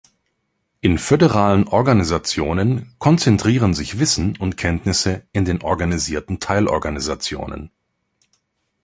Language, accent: German, Deutschland Deutsch